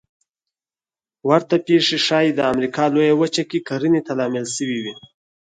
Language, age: Pashto, 19-29